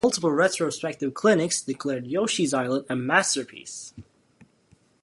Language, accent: English, United States English